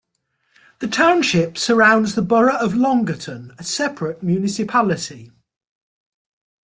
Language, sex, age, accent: English, male, 60-69, England English